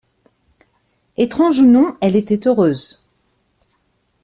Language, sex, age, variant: French, female, 40-49, Français de métropole